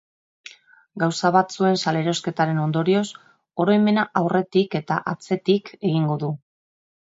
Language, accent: Basque, Mendebalekoa (Araba, Bizkaia, Gipuzkoako mendebaleko herri batzuk)